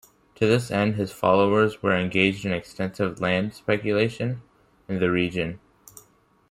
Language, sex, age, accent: English, male, under 19, United States English